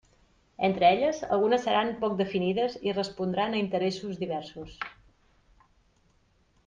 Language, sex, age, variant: Catalan, female, 30-39, Nord-Occidental